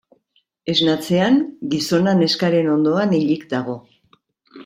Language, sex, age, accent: Basque, female, 50-59, Erdialdekoa edo Nafarra (Gipuzkoa, Nafarroa)